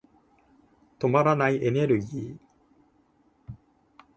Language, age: Japanese, 19-29